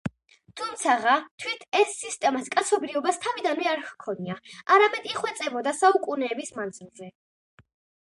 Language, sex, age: Georgian, female, under 19